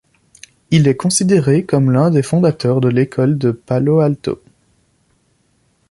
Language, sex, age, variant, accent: French, male, under 19, Français d'Europe, Français de Belgique